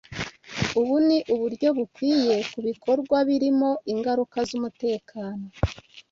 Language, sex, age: Kinyarwanda, female, 19-29